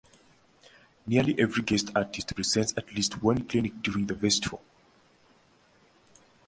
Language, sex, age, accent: English, male, 19-29, United States English